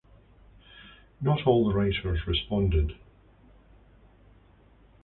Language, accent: English, Scottish English